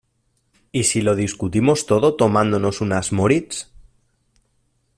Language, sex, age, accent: Spanish, male, 40-49, España: Norte peninsular (Asturias, Castilla y León, Cantabria, País Vasco, Navarra, Aragón, La Rioja, Guadalajara, Cuenca)